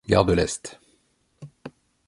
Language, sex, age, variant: French, male, 50-59, Français de métropole